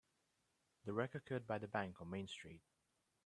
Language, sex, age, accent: English, male, 19-29, England English